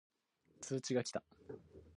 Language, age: Japanese, 19-29